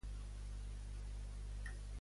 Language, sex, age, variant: Catalan, male, 60-69, Central